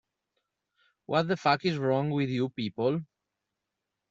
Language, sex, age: Italian, male, 30-39